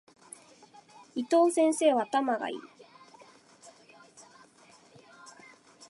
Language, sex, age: Japanese, female, 19-29